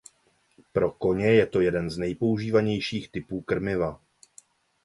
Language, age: Czech, 30-39